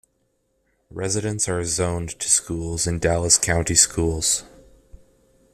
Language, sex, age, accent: English, male, 30-39, Canadian English